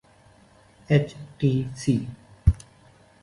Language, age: Urdu, 19-29